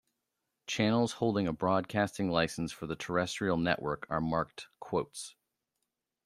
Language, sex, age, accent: English, male, 40-49, United States English